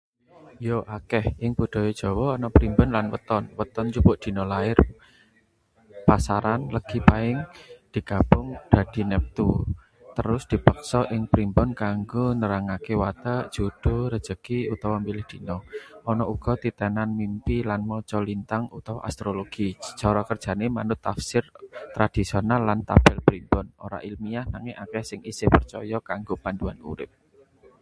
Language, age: Javanese, 30-39